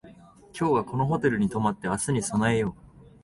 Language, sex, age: Japanese, male, 19-29